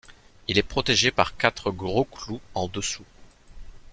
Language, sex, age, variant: French, male, 30-39, Français de métropole